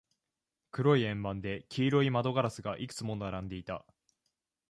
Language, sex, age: Japanese, male, 19-29